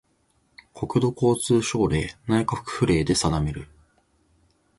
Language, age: Japanese, 19-29